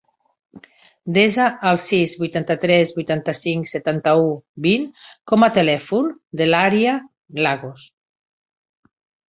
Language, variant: Catalan, Central